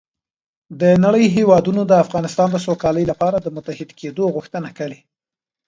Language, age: Pashto, 19-29